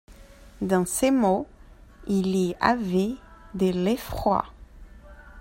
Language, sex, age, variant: French, female, 30-39, Français d'Europe